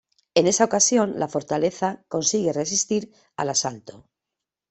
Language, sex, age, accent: Spanish, female, 50-59, España: Norte peninsular (Asturias, Castilla y León, Cantabria, País Vasco, Navarra, Aragón, La Rioja, Guadalajara, Cuenca)